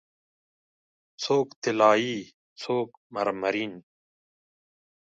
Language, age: Pashto, 30-39